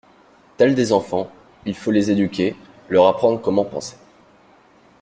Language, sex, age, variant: French, male, 19-29, Français de métropole